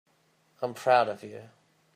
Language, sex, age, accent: English, male, 30-39, Australian English